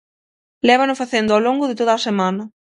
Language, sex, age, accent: Galician, female, 19-29, Oriental (común en zona oriental); Normativo (estándar)